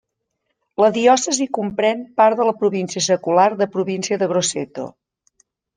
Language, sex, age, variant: Catalan, female, 50-59, Central